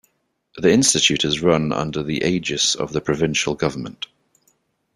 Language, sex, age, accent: English, male, 30-39, England English